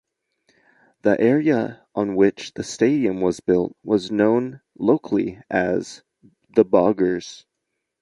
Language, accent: English, United States English